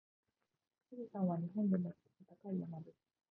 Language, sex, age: Japanese, female, 19-29